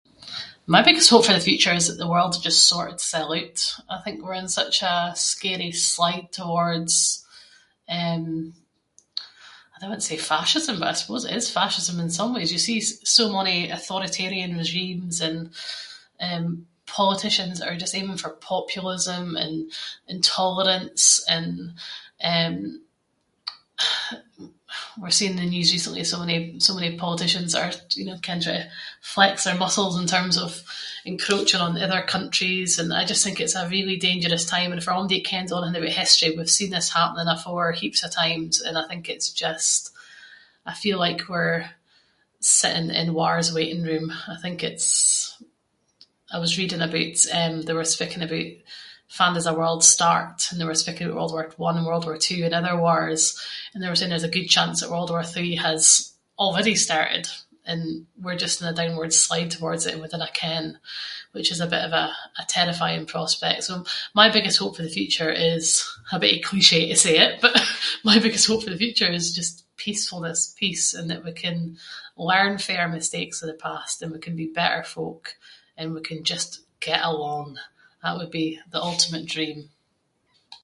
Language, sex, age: Scots, female, 30-39